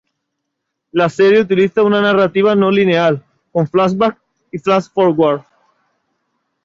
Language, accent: Spanish, España: Sur peninsular (Andalucia, Extremadura, Murcia)